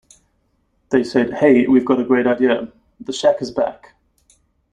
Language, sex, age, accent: English, male, 30-39, Southern African (South Africa, Zimbabwe, Namibia)